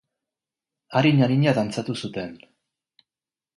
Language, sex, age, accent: Basque, male, 30-39, Mendebalekoa (Araba, Bizkaia, Gipuzkoako mendebaleko herri batzuk)